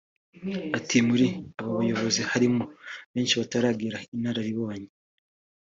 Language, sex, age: Kinyarwanda, male, 19-29